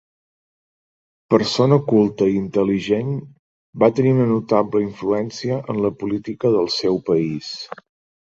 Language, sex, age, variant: Catalan, male, 30-39, Central